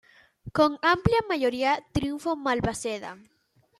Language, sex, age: Spanish, female, 19-29